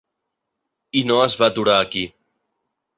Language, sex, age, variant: Catalan, male, 19-29, Central